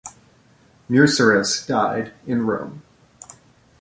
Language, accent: English, United States English